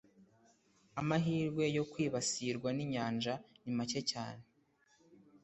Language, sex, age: Kinyarwanda, male, under 19